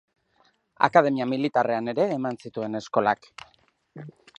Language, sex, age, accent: Basque, male, 30-39, Mendebalekoa (Araba, Bizkaia, Gipuzkoako mendebaleko herri batzuk)